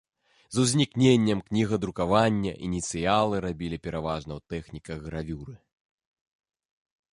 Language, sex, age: Belarusian, male, 30-39